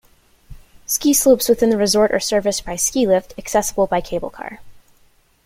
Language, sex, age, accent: English, female, 19-29, United States English